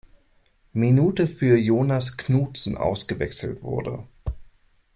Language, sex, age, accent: German, male, 30-39, Deutschland Deutsch